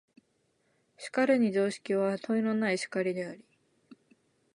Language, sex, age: Japanese, female, 19-29